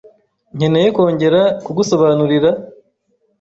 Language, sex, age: Kinyarwanda, male, 19-29